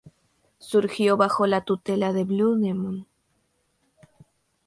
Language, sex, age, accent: Spanish, female, under 19, Peru